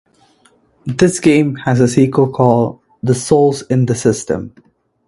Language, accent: English, India and South Asia (India, Pakistan, Sri Lanka)